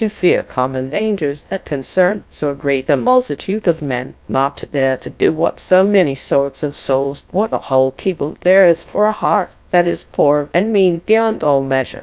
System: TTS, GlowTTS